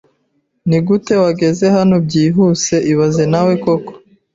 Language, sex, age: Kinyarwanda, female, 30-39